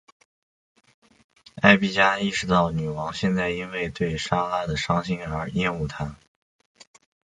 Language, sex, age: Chinese, male, under 19